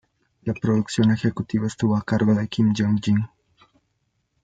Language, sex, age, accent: Spanish, male, 19-29, Andino-Pacífico: Colombia, Perú, Ecuador, oeste de Bolivia y Venezuela andina